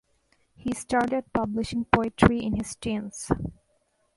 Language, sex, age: English, female, 19-29